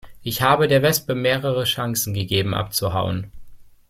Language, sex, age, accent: German, male, 19-29, Deutschland Deutsch